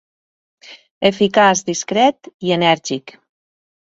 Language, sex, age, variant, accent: Catalan, female, 40-49, Valencià meridional, valencià